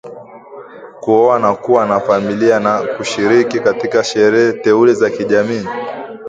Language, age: Swahili, 19-29